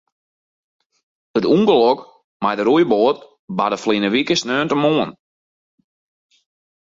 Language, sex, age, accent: Western Frisian, male, 19-29, Wâldfrysk